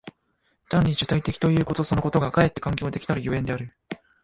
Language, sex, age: Japanese, male, 19-29